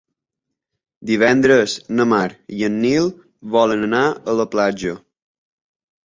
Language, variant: Catalan, Balear